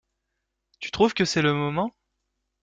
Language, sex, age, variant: French, male, 19-29, Français de métropole